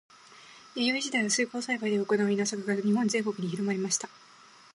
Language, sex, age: Japanese, female, 19-29